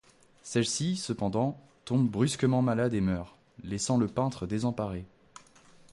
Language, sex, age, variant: French, male, 19-29, Français de métropole